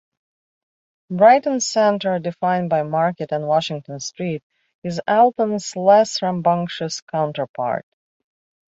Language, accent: English, United States English